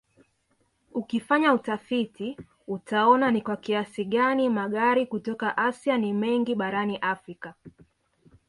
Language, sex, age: Swahili, female, 19-29